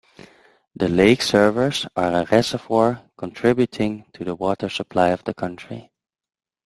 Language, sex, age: English, male, 30-39